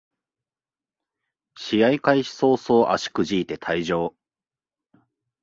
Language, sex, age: Japanese, male, 19-29